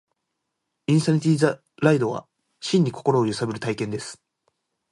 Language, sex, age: Japanese, male, 19-29